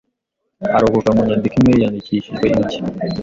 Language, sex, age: Kinyarwanda, male, 19-29